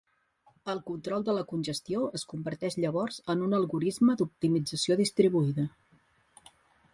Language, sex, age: Catalan, female, 50-59